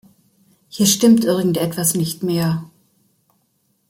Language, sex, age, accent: German, female, 60-69, Deutschland Deutsch